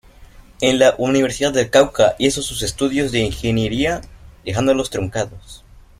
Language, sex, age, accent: Spanish, male, under 19, México